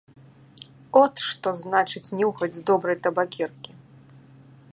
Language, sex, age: Belarusian, female, 60-69